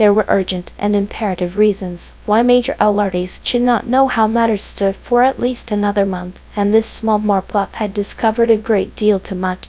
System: TTS, GradTTS